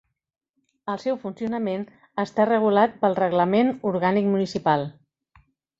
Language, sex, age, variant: Catalan, female, 50-59, Central